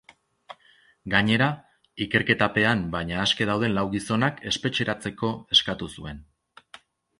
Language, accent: Basque, Erdialdekoa edo Nafarra (Gipuzkoa, Nafarroa)